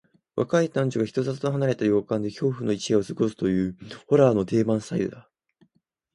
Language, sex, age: Japanese, male, under 19